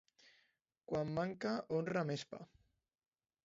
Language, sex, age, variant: Catalan, male, under 19, Alacantí